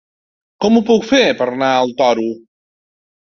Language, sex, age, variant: Catalan, male, 50-59, Central